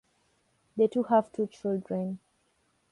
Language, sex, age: English, female, 19-29